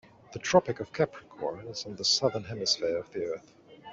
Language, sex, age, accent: English, male, 19-29, England English